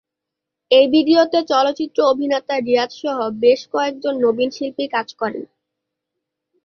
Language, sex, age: Bengali, female, 19-29